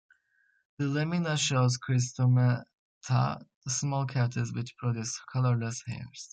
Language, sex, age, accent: English, male, under 19, United States English